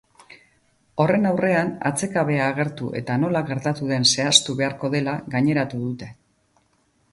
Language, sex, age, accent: Basque, female, 50-59, Mendebalekoa (Araba, Bizkaia, Gipuzkoako mendebaleko herri batzuk)